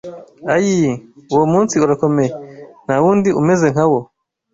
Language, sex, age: Kinyarwanda, male, 19-29